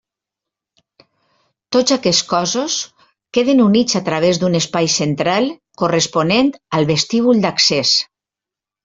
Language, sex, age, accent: Catalan, female, 50-59, valencià